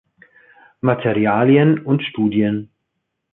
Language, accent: German, Österreichisches Deutsch